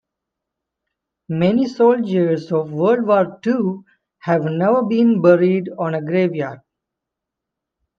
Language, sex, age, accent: English, male, 30-39, India and South Asia (India, Pakistan, Sri Lanka)